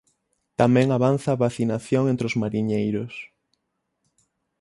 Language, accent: Galician, Oriental (común en zona oriental); Normativo (estándar)